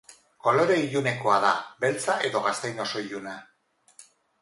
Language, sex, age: Basque, female, 50-59